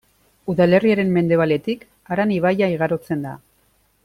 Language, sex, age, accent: Basque, female, 40-49, Erdialdekoa edo Nafarra (Gipuzkoa, Nafarroa)